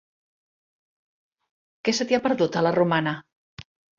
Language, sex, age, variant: Catalan, female, 50-59, Central